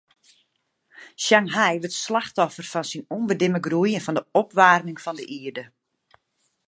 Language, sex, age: Western Frisian, female, 40-49